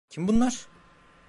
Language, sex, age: Turkish, male, 19-29